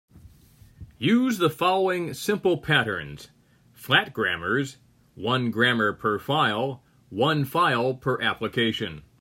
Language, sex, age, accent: English, male, 60-69, United States English